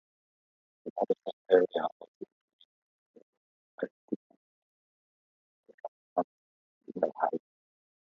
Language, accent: English, India and South Asia (India, Pakistan, Sri Lanka)